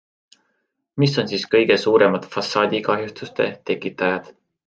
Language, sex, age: Estonian, male, 19-29